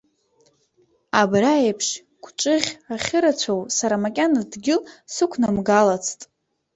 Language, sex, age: Abkhazian, female, under 19